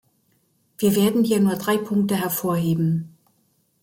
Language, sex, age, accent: German, female, 60-69, Deutschland Deutsch